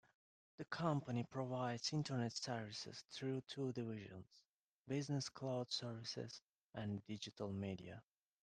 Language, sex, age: English, male, 19-29